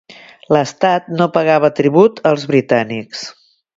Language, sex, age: Catalan, female, 50-59